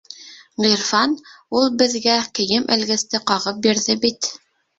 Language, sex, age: Bashkir, female, 30-39